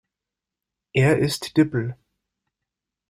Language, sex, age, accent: German, male, 30-39, Deutschland Deutsch